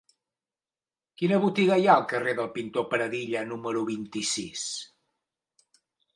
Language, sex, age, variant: Catalan, male, 60-69, Central